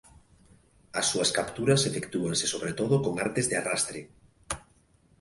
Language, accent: Galician, Normativo (estándar)